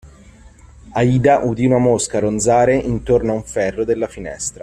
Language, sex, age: Italian, male, 30-39